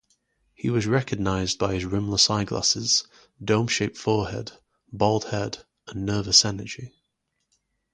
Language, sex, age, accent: English, male, 30-39, England English